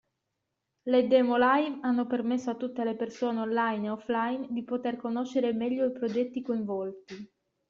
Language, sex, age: Italian, female, 19-29